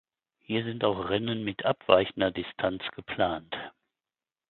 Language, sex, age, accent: German, male, 60-69, Deutschland Deutsch